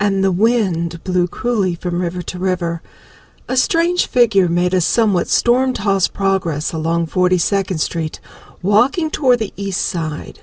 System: none